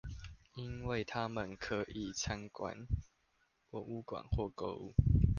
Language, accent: Chinese, 出生地：桃園市